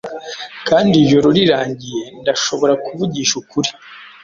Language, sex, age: Kinyarwanda, male, 19-29